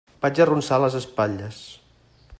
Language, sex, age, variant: Catalan, male, 50-59, Central